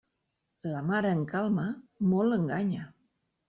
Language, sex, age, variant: Catalan, female, 50-59, Central